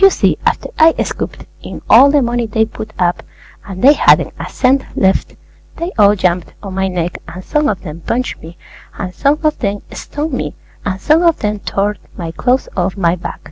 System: none